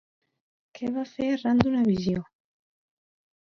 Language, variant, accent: Catalan, Central, central